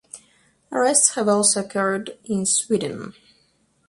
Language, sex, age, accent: English, female, 19-29, Russian